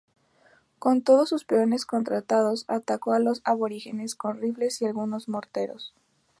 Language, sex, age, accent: Spanish, female, 19-29, México